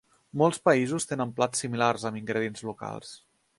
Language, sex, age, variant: Catalan, male, 30-39, Central